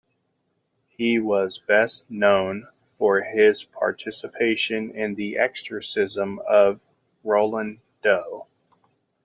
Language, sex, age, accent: English, male, 30-39, United States English